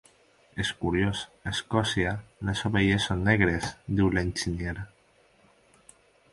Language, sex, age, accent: Catalan, male, 19-29, valencià